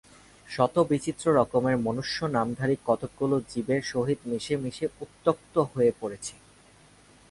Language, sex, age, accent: Bengali, male, 19-29, শুদ্ধ